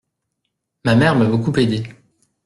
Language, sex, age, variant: French, male, 30-39, Français de métropole